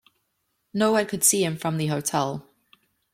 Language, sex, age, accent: English, female, 30-39, Southern African (South Africa, Zimbabwe, Namibia)